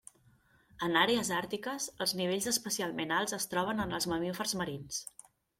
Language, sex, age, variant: Catalan, female, 30-39, Central